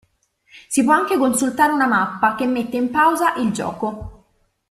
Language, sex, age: Italian, female, 30-39